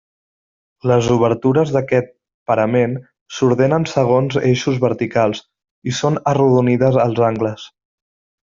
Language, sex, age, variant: Catalan, male, 30-39, Central